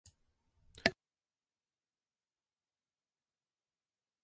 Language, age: Japanese, 50-59